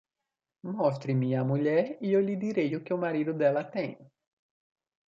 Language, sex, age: Portuguese, male, 19-29